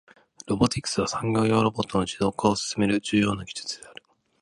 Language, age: Japanese, 30-39